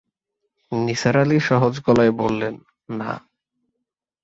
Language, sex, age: Bengali, male, 19-29